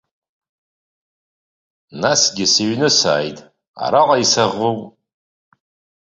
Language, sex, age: Abkhazian, male, 40-49